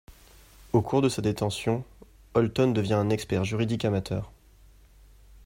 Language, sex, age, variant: French, male, 19-29, Français de métropole